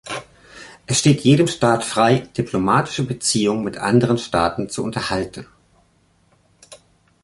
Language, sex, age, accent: German, male, 50-59, Deutschland Deutsch